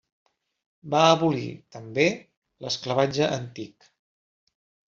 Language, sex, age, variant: Catalan, male, 50-59, Central